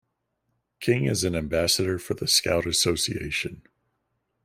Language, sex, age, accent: English, male, 19-29, United States English